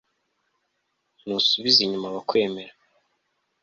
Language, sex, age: Kinyarwanda, male, under 19